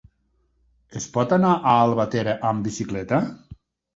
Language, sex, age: Catalan, male, 60-69